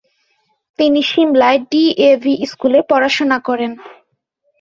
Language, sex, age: Bengali, female, 19-29